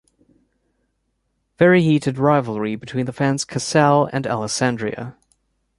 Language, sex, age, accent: English, male, 30-39, United States English